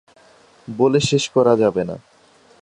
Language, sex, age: Bengali, male, 19-29